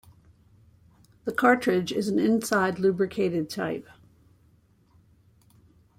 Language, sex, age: English, female, 60-69